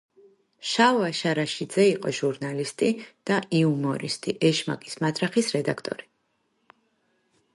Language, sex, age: Georgian, female, 40-49